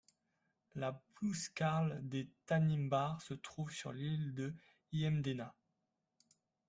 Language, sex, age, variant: French, male, 19-29, Français de métropole